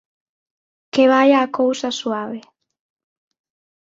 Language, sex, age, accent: Galician, female, 19-29, Atlántico (seseo e gheada); Normativo (estándar)